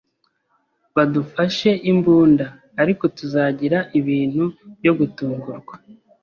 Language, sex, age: Kinyarwanda, male, 30-39